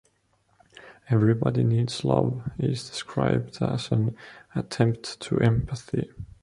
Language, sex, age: English, male, 19-29